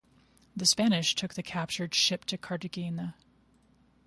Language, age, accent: English, 30-39, United States English